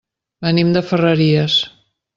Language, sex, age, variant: Catalan, female, 50-59, Central